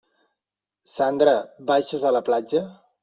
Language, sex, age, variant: Catalan, male, 30-39, Central